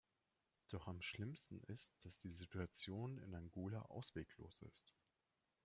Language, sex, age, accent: German, male, 30-39, Deutschland Deutsch